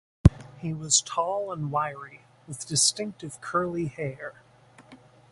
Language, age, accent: English, 19-29, United States English